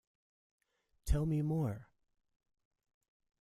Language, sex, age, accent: English, male, 40-49, United States English